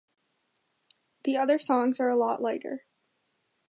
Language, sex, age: English, female, 19-29